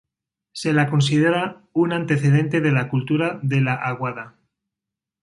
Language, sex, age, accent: Spanish, male, 40-49, España: Centro-Sur peninsular (Madrid, Toledo, Castilla-La Mancha)